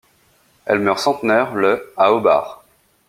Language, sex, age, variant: French, male, 19-29, Français de métropole